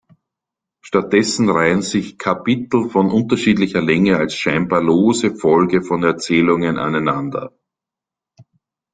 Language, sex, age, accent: German, male, 50-59, Österreichisches Deutsch